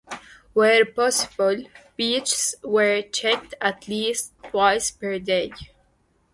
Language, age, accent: English, 30-39, United States English